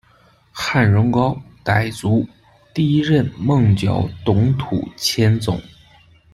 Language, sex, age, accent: Chinese, male, 19-29, 出生地：黑龙江省